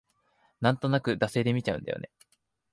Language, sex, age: Japanese, male, 19-29